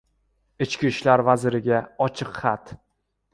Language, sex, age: Uzbek, male, 19-29